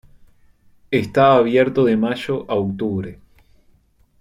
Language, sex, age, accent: Spanish, male, 19-29, Rioplatense: Argentina, Uruguay, este de Bolivia, Paraguay